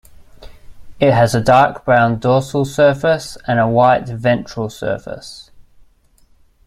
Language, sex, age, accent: English, male, 30-39, Australian English